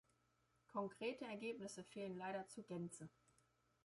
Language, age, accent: German, 30-39, Deutschland Deutsch